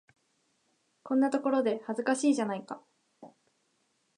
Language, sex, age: Japanese, female, 19-29